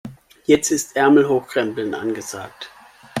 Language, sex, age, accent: German, male, 19-29, Deutschland Deutsch